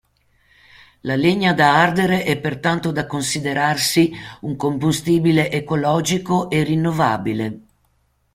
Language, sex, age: Italian, female, 60-69